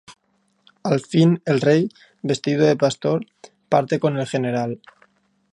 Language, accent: Spanish, España: Norte peninsular (Asturias, Castilla y León, Cantabria, País Vasco, Navarra, Aragón, La Rioja, Guadalajara, Cuenca)